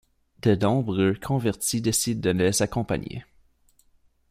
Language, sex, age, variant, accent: French, male, 19-29, Français d'Amérique du Nord, Français du Canada